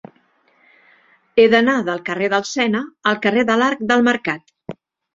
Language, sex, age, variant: Catalan, female, 60-69, Central